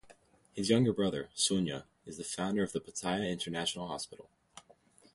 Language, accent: English, United States English